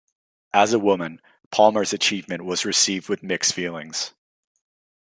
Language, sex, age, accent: English, male, 19-29, Canadian English